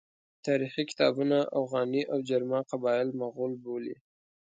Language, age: Pashto, 19-29